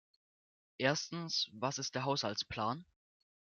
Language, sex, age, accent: German, male, under 19, Deutschland Deutsch